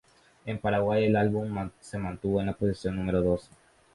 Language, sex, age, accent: Spanish, male, under 19, América central